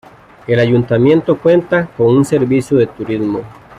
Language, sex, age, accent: Spanish, male, 30-39, América central